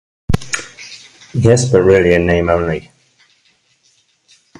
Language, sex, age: English, male, 40-49